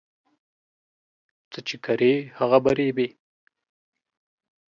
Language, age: Pashto, 19-29